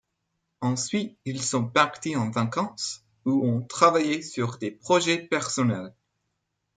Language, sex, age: French, male, 19-29